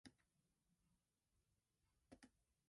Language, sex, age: English, female, under 19